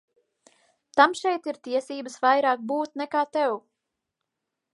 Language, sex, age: Latvian, female, 19-29